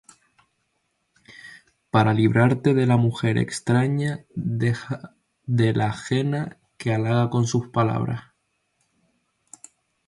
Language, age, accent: Spanish, 19-29, España: Islas Canarias